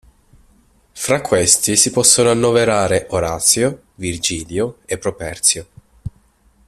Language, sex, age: Italian, male, 19-29